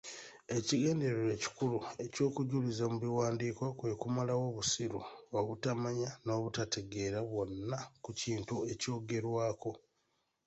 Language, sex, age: Ganda, male, 30-39